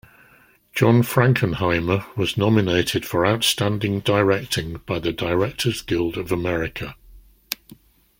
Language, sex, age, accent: English, male, 60-69, England English